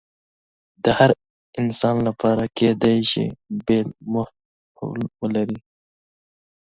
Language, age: Pashto, under 19